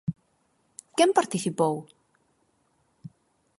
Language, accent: Galician, Normativo (estándar)